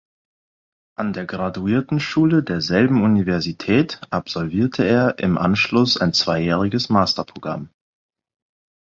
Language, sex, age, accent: German, male, 19-29, Deutschland Deutsch; Britisches Deutsch